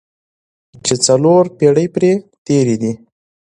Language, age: Pashto, 19-29